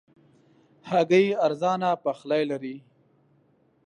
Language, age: Pashto, 30-39